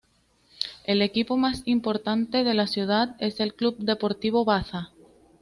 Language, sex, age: Spanish, female, 19-29